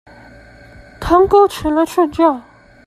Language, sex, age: Chinese, male, 19-29